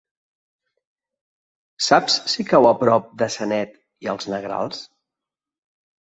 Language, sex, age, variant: Catalan, male, 50-59, Central